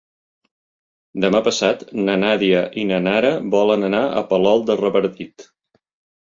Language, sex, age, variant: Catalan, male, 50-59, Central